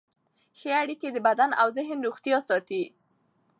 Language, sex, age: Pashto, female, under 19